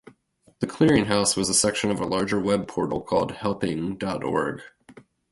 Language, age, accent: English, 30-39, United States English